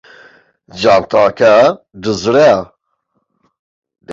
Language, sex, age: Central Kurdish, male, 19-29